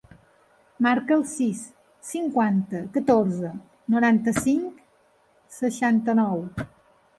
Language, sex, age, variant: Catalan, female, 50-59, Balear